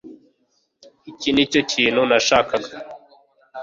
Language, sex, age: Kinyarwanda, male, 19-29